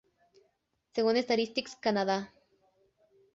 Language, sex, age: Spanish, female, under 19